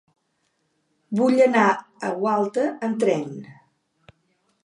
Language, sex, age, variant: Catalan, female, 70-79, Central